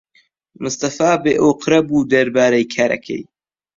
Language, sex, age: Central Kurdish, male, 19-29